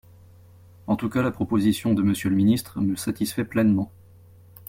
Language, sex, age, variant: French, male, 30-39, Français de métropole